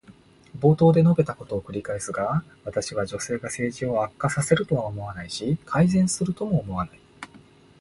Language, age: Japanese, 19-29